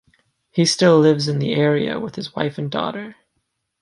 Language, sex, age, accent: English, male, 19-29, United States English